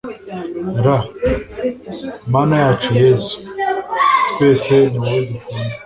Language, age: Kinyarwanda, 19-29